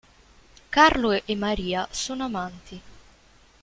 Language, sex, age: Italian, female, 19-29